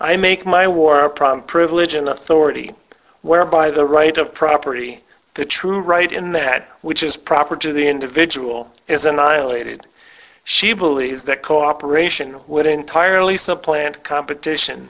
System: none